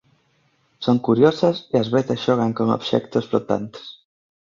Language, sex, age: Galician, male, 19-29